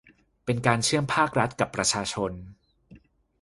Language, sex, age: Thai, male, 30-39